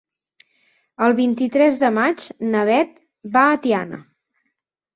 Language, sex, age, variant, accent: Catalan, female, 30-39, Central, Neutre